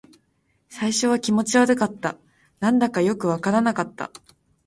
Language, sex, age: Japanese, female, 19-29